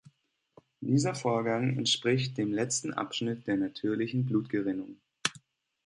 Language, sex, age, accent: German, male, 19-29, Deutschland Deutsch